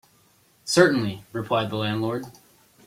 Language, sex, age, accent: English, male, under 19, United States English